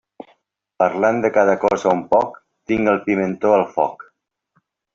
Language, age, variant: Catalan, 50-59, Central